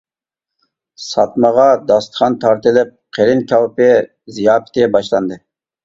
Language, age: Uyghur, 30-39